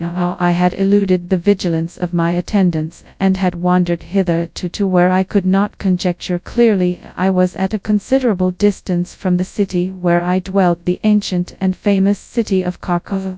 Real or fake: fake